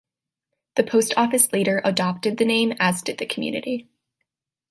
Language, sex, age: English, female, 19-29